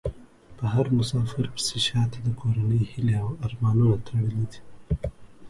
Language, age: Pashto, 19-29